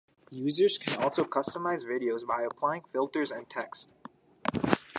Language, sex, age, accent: English, male, under 19, United States English